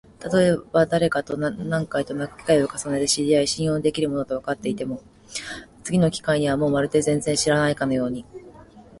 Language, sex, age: Japanese, female, 30-39